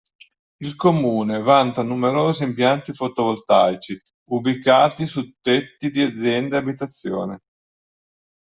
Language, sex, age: Italian, male, 50-59